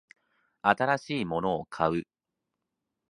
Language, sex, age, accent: Japanese, male, 19-29, 関西弁